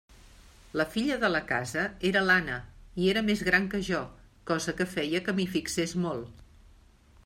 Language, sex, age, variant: Catalan, female, 60-69, Central